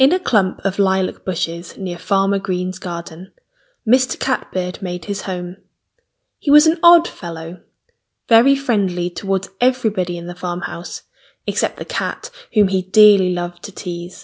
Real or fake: real